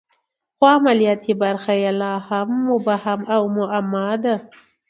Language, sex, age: Pashto, female, 30-39